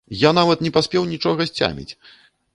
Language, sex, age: Belarusian, male, 40-49